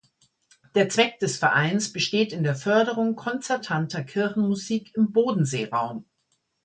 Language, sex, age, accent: German, female, 50-59, Deutschland Deutsch